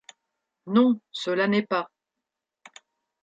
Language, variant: French, Français de métropole